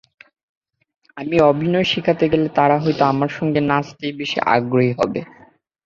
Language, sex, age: Bengali, male, 19-29